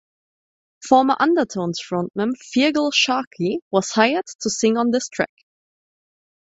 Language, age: English, 19-29